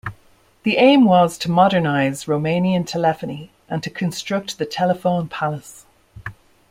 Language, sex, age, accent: English, female, 50-59, Irish English